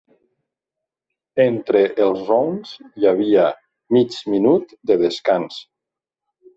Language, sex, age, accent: Catalan, male, 50-59, valencià